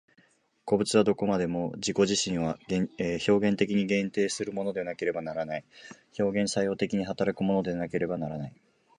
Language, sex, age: Japanese, male, 19-29